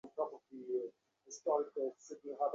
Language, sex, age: Bengali, male, 19-29